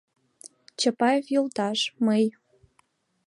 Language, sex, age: Mari, female, 19-29